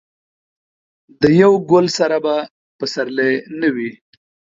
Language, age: Pashto, 50-59